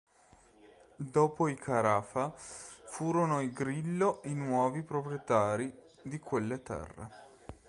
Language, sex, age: Italian, male, 30-39